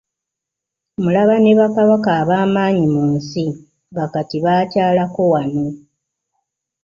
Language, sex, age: Ganda, female, 60-69